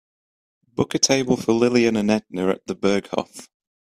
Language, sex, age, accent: English, male, 19-29, England English